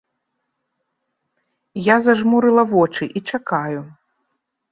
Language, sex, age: Belarusian, female, 30-39